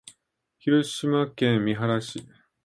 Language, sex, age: Japanese, male, 50-59